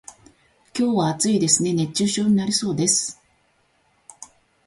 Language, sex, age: Japanese, female, 50-59